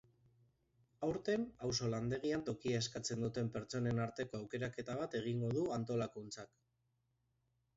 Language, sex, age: Basque, male, 40-49